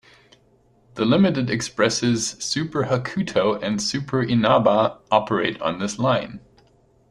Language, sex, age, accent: English, male, 40-49, United States English